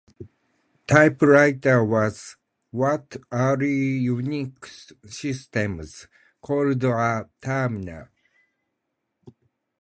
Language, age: English, 40-49